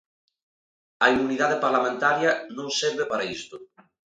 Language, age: Galician, 40-49